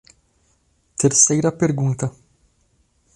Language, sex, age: Portuguese, male, 30-39